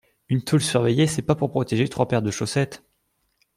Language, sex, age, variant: French, male, 19-29, Français de métropole